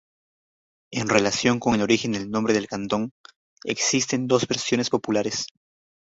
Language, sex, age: Spanish, male, under 19